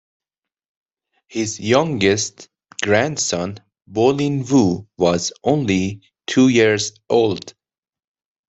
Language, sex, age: English, male, 30-39